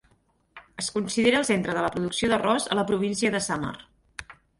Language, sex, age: Catalan, female, 50-59